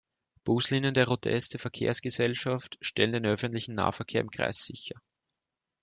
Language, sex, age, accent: German, male, 19-29, Österreichisches Deutsch